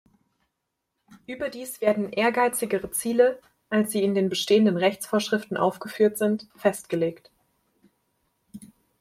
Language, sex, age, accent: German, female, 19-29, Deutschland Deutsch